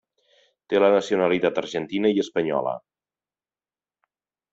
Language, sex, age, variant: Catalan, male, 40-49, Central